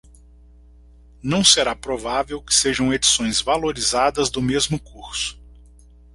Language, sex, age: Portuguese, male, 40-49